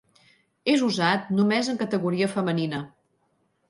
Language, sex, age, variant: Catalan, female, 40-49, Central